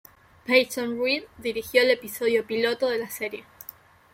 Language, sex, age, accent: Spanish, female, 19-29, Rioplatense: Argentina, Uruguay, este de Bolivia, Paraguay